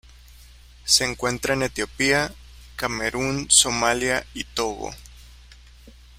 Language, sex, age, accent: Spanish, male, 19-29, México